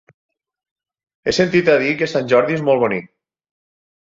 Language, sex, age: Catalan, male, 50-59